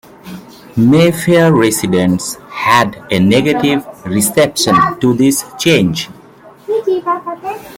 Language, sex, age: English, male, 30-39